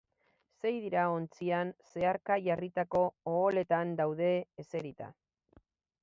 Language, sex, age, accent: Basque, female, 40-49, Mendebalekoa (Araba, Bizkaia, Gipuzkoako mendebaleko herri batzuk)